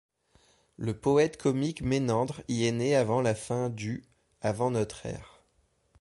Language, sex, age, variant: French, male, 30-39, Français de métropole